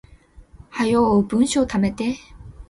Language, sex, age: Japanese, female, 19-29